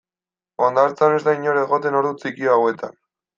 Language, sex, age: Basque, male, 19-29